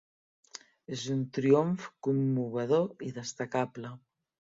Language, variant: Catalan, Central